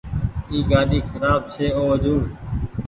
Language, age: Goaria, 19-29